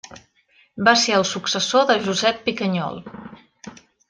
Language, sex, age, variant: Catalan, female, 30-39, Central